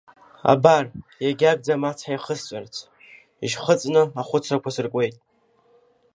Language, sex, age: Abkhazian, female, 30-39